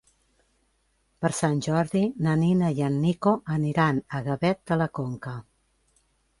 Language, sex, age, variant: Catalan, female, 50-59, Central